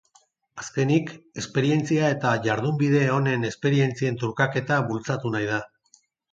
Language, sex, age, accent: Basque, male, 50-59, Mendebalekoa (Araba, Bizkaia, Gipuzkoako mendebaleko herri batzuk)